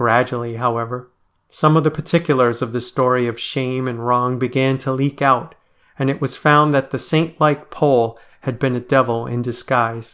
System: none